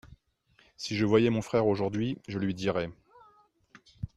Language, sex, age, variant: French, male, 40-49, Français de métropole